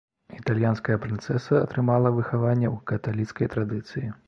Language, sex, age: Belarusian, male, 30-39